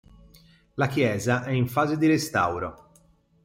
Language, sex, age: Italian, male, 30-39